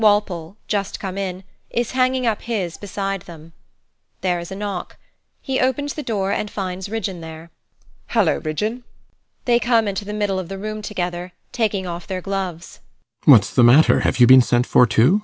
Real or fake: real